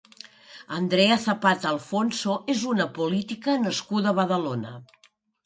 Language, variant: Catalan, Nord-Occidental